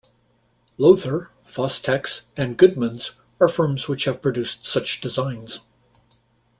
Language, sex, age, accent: English, male, 60-69, United States English